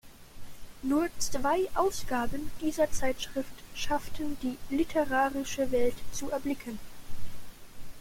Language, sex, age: German, male, under 19